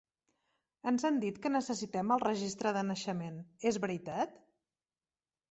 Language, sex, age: Catalan, female, 50-59